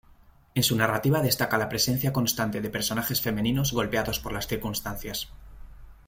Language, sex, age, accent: Spanish, male, 19-29, España: Norte peninsular (Asturias, Castilla y León, Cantabria, País Vasco, Navarra, Aragón, La Rioja, Guadalajara, Cuenca)